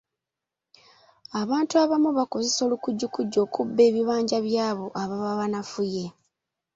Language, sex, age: Ganda, female, 30-39